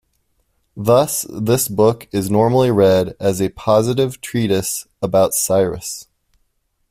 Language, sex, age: English, male, 30-39